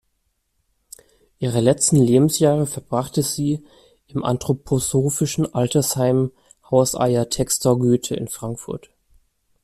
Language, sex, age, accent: German, male, 19-29, Deutschland Deutsch